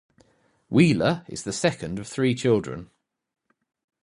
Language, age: English, 40-49